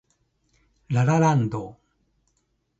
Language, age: Japanese, 70-79